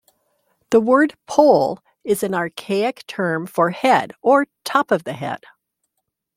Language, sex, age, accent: English, female, 50-59, United States English